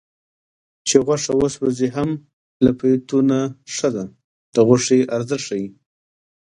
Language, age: Pashto, 40-49